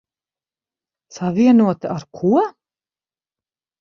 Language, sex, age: Latvian, female, 30-39